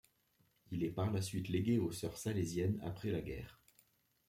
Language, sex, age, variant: French, male, 30-39, Français de métropole